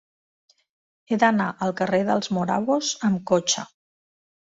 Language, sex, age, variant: Catalan, female, 40-49, Central